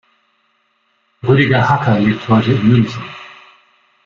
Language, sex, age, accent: German, male, 50-59, Deutschland Deutsch